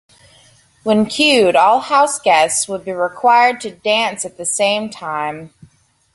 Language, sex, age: English, female, 19-29